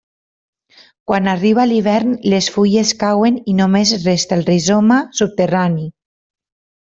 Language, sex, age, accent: Catalan, female, 30-39, valencià